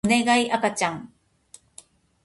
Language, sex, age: Japanese, female, 50-59